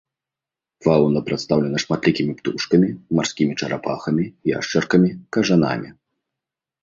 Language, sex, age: Belarusian, male, 19-29